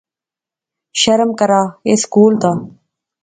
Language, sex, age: Pahari-Potwari, female, 19-29